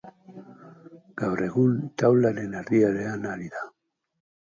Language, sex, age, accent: Basque, male, 60-69, Mendebalekoa (Araba, Bizkaia, Gipuzkoako mendebaleko herri batzuk)